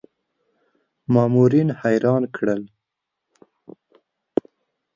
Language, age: Pashto, 19-29